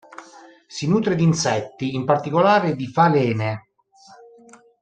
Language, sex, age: Italian, male, 40-49